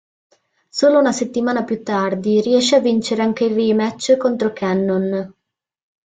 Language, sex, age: Italian, female, 19-29